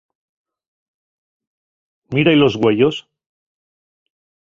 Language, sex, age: Asturian, male, 40-49